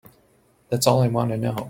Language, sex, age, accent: English, male, 40-49, United States English